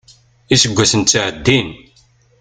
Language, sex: Kabyle, male